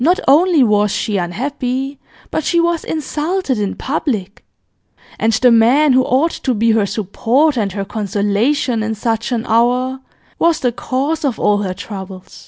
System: none